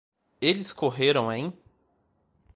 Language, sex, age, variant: Portuguese, male, 19-29, Portuguese (Brasil)